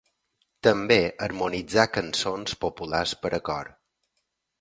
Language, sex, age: Catalan, male, 40-49